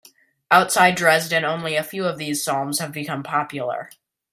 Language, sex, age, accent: English, male, under 19, United States English